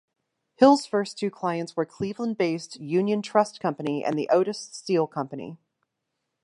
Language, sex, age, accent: English, female, 30-39, United States English